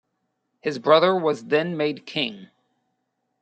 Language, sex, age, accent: English, male, 19-29, United States English